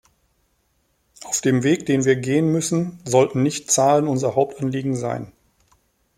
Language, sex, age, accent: German, male, 30-39, Deutschland Deutsch